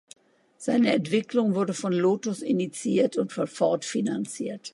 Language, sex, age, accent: German, female, 60-69, Deutschland Deutsch